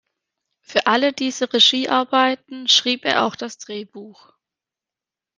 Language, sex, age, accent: German, female, 19-29, Deutschland Deutsch